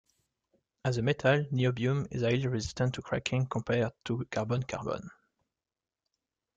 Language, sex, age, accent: English, male, 19-29, Irish English